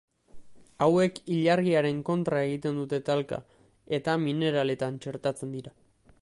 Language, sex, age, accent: Basque, male, 19-29, Mendebalekoa (Araba, Bizkaia, Gipuzkoako mendebaleko herri batzuk)